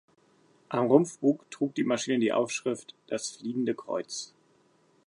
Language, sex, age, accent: German, male, 30-39, Deutschland Deutsch